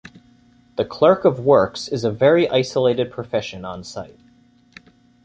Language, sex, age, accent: English, male, 19-29, United States English